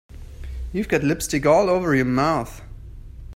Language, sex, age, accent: English, male, 30-39, England English